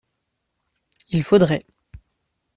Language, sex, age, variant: French, male, 19-29, Français de métropole